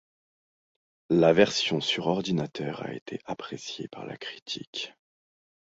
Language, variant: French, Français de métropole